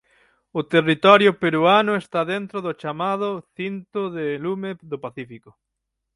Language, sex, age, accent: Galician, male, 30-39, Atlántico (seseo e gheada); Central (gheada); Normativo (estándar)